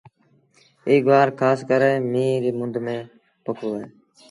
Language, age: Sindhi Bhil, 19-29